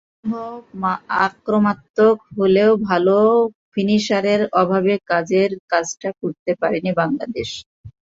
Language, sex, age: Bengali, male, under 19